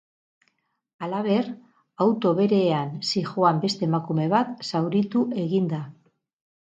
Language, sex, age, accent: Basque, female, 50-59, Mendebalekoa (Araba, Bizkaia, Gipuzkoako mendebaleko herri batzuk)